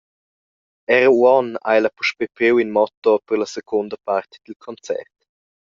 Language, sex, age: Romansh, male, under 19